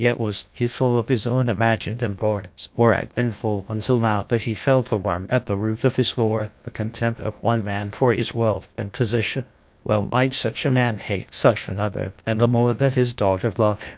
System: TTS, GlowTTS